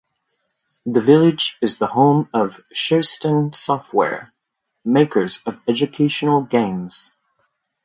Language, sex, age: English, male, 30-39